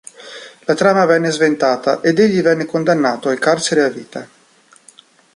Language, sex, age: Italian, male, 40-49